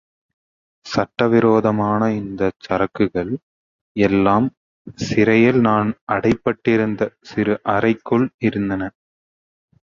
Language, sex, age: Tamil, male, 19-29